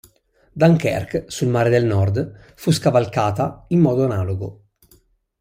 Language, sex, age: Italian, male, 19-29